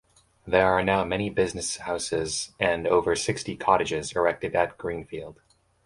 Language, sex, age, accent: English, male, 19-29, United States English